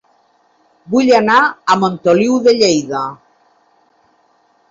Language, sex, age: Catalan, female, 60-69